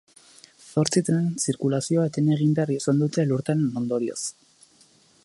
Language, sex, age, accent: Basque, male, 19-29, Erdialdekoa edo Nafarra (Gipuzkoa, Nafarroa)